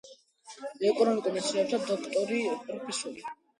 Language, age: Georgian, 90+